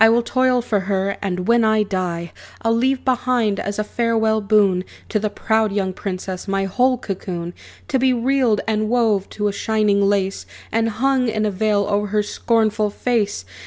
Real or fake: real